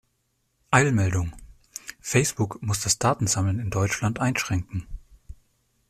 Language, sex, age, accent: German, male, 19-29, Deutschland Deutsch